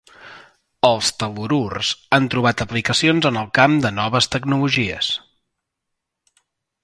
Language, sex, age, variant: Catalan, male, 50-59, Central